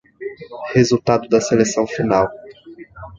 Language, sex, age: Portuguese, male, 19-29